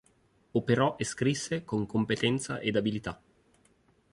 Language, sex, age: Italian, male, 30-39